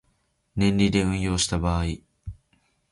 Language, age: Japanese, under 19